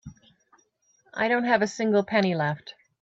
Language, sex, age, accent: English, male, 30-39, Canadian English